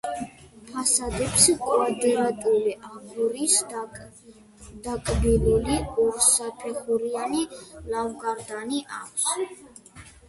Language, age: Georgian, 30-39